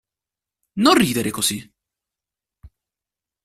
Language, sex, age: Italian, male, 19-29